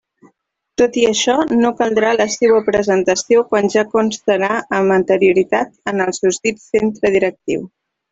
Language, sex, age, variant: Catalan, female, 19-29, Central